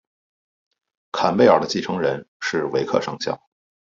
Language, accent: Chinese, 出生地：北京市